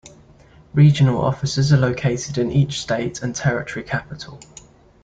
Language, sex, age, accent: English, male, 19-29, England English